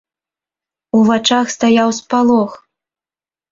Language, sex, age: Belarusian, female, 19-29